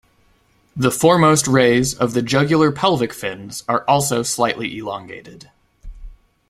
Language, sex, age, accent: English, male, 19-29, United States English